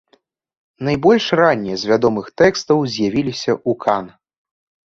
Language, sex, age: Belarusian, male, under 19